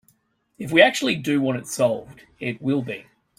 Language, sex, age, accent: English, male, 40-49, Australian English